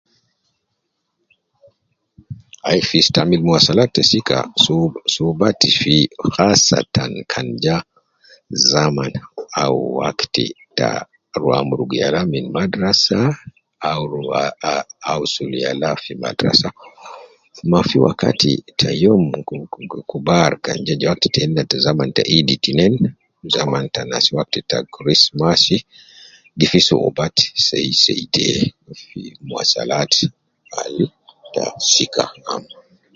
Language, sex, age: Nubi, male, 50-59